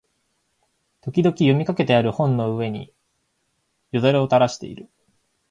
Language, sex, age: Japanese, male, 19-29